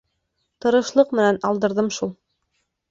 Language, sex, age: Bashkir, female, 19-29